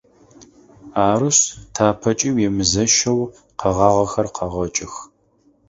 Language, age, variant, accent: Adyghe, 30-39, Адыгабзэ (Кирил, пстэумэ зэдыряе), Кıэмгуй (Çemguy)